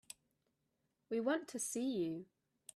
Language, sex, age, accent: English, female, 19-29, England English